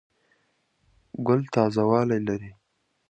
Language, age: Pashto, 19-29